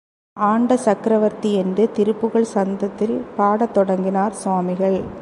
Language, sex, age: Tamil, female, 40-49